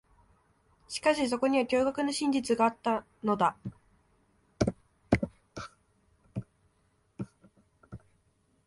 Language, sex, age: Japanese, female, 19-29